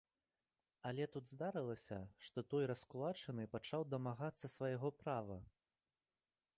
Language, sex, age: Belarusian, male, 19-29